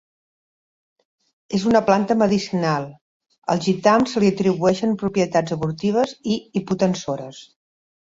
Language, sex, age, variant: Catalan, female, 60-69, Central